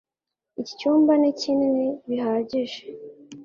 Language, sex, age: Kinyarwanda, female, 19-29